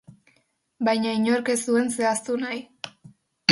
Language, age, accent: Basque, under 19, Mendebalekoa (Araba, Bizkaia, Gipuzkoako mendebaleko herri batzuk)